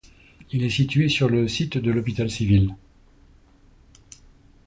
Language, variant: French, Français de métropole